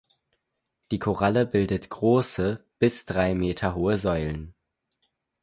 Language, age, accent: German, under 19, Deutschland Deutsch